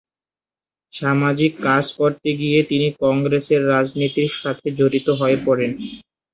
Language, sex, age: Bengali, male, 19-29